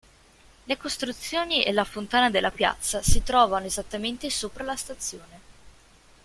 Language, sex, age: Italian, female, 19-29